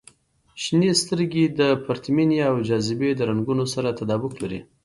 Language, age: Pashto, 30-39